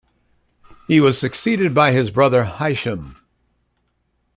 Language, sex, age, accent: English, male, 60-69, United States English